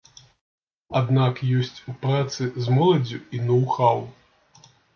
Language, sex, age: Belarusian, male, 30-39